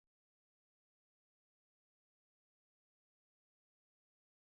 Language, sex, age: Bengali, male, 30-39